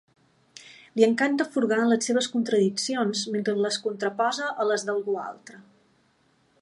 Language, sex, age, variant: Catalan, female, 40-49, Balear